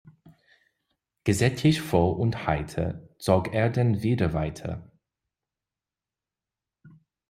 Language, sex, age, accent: German, male, 19-29, Amerikanisches Deutsch